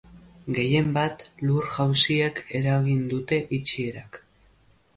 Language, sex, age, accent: Basque, male, under 19, Erdialdekoa edo Nafarra (Gipuzkoa, Nafarroa)